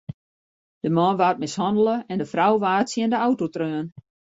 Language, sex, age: Western Frisian, female, 50-59